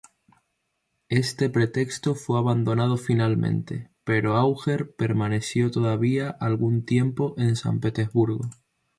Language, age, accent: Spanish, 19-29, España: Islas Canarias